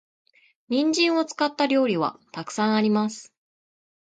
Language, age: Japanese, 19-29